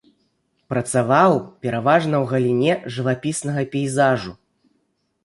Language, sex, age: Belarusian, male, 19-29